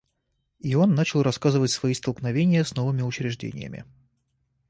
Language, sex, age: Russian, male, 30-39